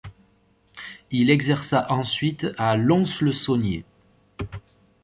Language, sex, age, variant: French, male, 30-39, Français de métropole